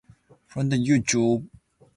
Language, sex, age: English, male, 19-29